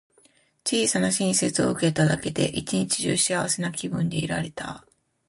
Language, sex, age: Japanese, female, 40-49